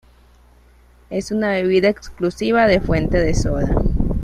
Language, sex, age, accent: Spanish, female, 19-29, Caribe: Cuba, Venezuela, Puerto Rico, República Dominicana, Panamá, Colombia caribeña, México caribeño, Costa del golfo de México